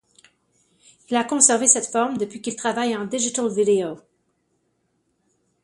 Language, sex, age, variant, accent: French, female, 50-59, Français d'Amérique du Nord, Français du Canada